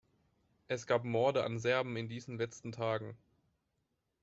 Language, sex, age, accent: German, male, 19-29, Deutschland Deutsch